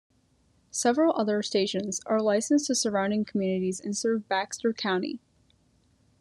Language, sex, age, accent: English, female, under 19, United States English